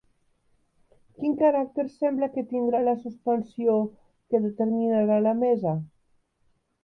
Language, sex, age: Catalan, female, 50-59